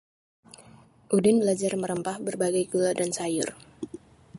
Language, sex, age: Indonesian, female, 19-29